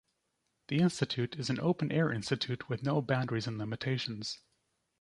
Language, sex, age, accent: English, male, 30-39, United States English